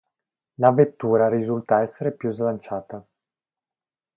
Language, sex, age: Italian, male, 19-29